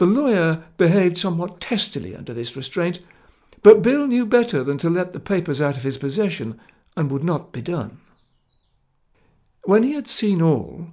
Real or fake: real